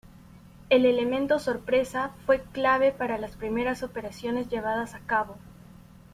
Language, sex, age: Spanish, female, 19-29